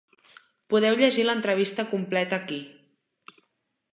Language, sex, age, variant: Catalan, female, 30-39, Central